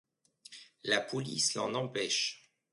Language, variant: French, Français de métropole